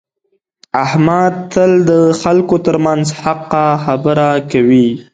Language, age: Pashto, 19-29